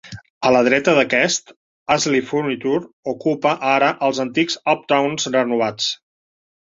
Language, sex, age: Catalan, male, 50-59